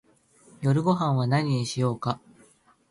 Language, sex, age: Japanese, male, 19-29